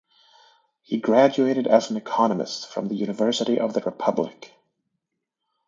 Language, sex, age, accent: English, male, 30-39, United States English